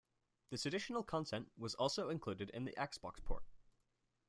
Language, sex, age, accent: English, male, 19-29, England English